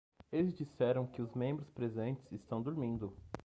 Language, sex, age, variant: Portuguese, male, 19-29, Portuguese (Brasil)